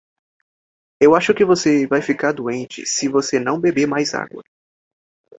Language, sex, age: Portuguese, male, 19-29